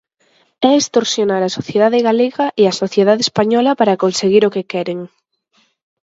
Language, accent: Galician, Central (gheada); Oriental (común en zona oriental)